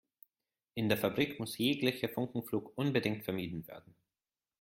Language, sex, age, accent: German, male, 19-29, Österreichisches Deutsch